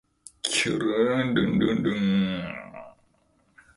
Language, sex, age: Japanese, male, 19-29